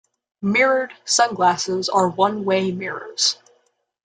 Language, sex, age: English, female, under 19